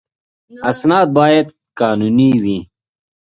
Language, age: Pashto, 19-29